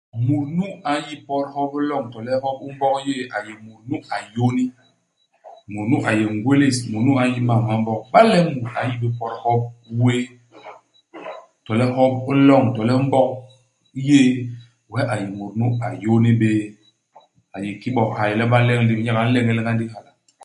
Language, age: Basaa, 40-49